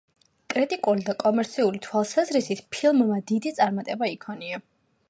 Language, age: Georgian, 19-29